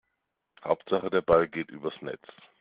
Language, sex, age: German, male, 40-49